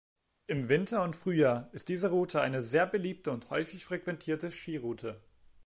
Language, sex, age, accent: German, male, 19-29, Deutschland Deutsch